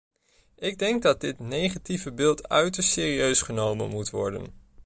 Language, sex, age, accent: Dutch, male, 19-29, Nederlands Nederlands